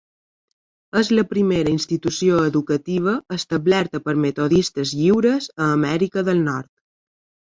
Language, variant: Catalan, Balear